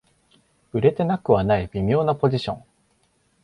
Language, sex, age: Japanese, male, 19-29